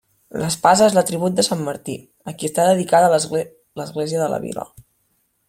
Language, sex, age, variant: Catalan, female, 19-29, Central